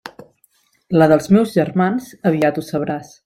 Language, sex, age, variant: Catalan, female, 19-29, Nord-Occidental